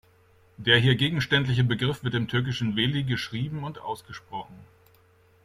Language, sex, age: German, male, 40-49